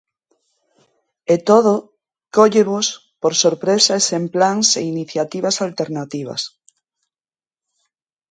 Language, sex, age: Galician, female, 40-49